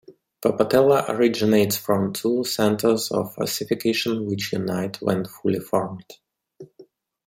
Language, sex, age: English, male, 30-39